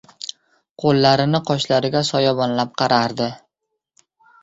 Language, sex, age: Uzbek, male, under 19